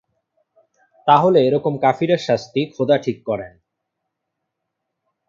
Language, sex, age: Bengali, male, 19-29